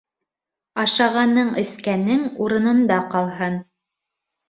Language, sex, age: Bashkir, female, 19-29